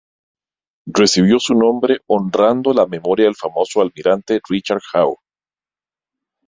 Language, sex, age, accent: Spanish, male, 40-49, América central